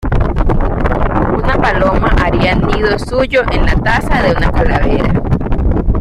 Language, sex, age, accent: Spanish, female, 19-29, Caribe: Cuba, Venezuela, Puerto Rico, República Dominicana, Panamá, Colombia caribeña, México caribeño, Costa del golfo de México